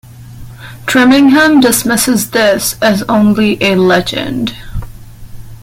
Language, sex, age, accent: English, female, 19-29, India and South Asia (India, Pakistan, Sri Lanka)